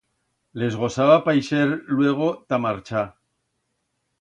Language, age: Aragonese, 50-59